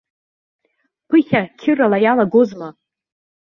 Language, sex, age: Abkhazian, female, under 19